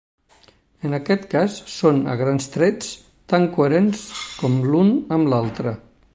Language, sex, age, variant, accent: Catalan, male, 60-69, Nord-Occidental, nord-occidental